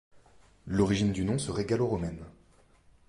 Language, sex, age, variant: French, male, 30-39, Français de métropole